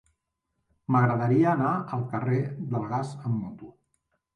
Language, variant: Catalan, Central